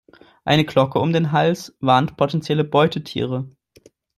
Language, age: German, 19-29